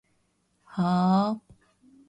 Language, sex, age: Japanese, female, 50-59